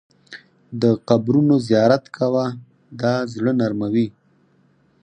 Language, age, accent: Pashto, 19-29, معیاري پښتو